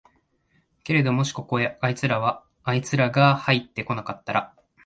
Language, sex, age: Japanese, male, 19-29